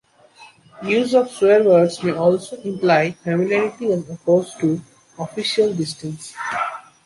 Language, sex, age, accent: English, male, 19-29, India and South Asia (India, Pakistan, Sri Lanka)